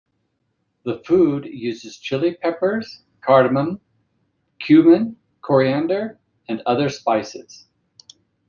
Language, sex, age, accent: English, male, 50-59, United States English